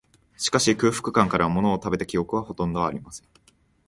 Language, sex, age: Japanese, male, 19-29